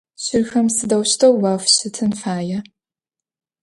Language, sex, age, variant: Adyghe, female, 19-29, Адыгабзэ (Кирил, пстэумэ зэдыряе)